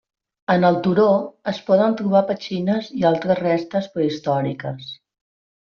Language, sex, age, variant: Catalan, female, 40-49, Central